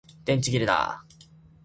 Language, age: Japanese, 19-29